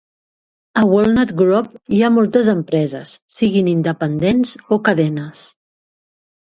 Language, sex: Catalan, female